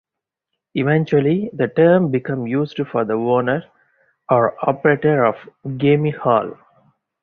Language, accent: English, India and South Asia (India, Pakistan, Sri Lanka)